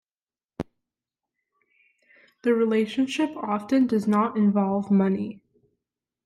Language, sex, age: English, female, under 19